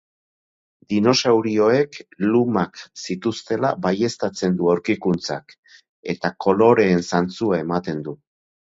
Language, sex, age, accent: Basque, male, 50-59, Erdialdekoa edo Nafarra (Gipuzkoa, Nafarroa)